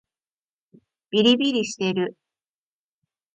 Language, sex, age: Japanese, female, 40-49